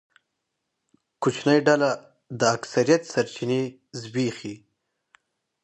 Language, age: Pashto, 19-29